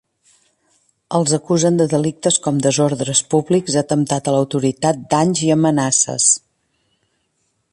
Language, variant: Catalan, Central